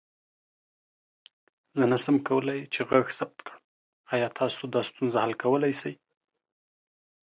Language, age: Pashto, 19-29